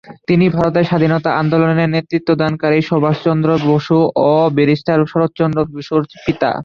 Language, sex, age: Bengali, male, under 19